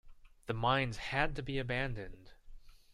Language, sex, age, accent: English, male, 19-29, United States English